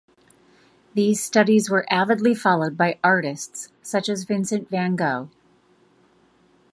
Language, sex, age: English, female, 40-49